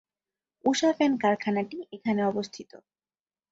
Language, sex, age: Bengali, female, 19-29